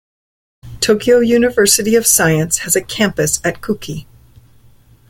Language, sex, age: English, female, 50-59